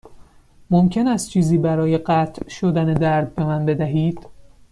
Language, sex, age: Persian, male, 19-29